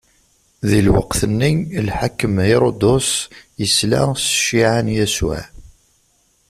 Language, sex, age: Kabyle, male, 30-39